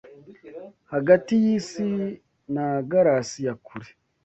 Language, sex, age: Kinyarwanda, male, 19-29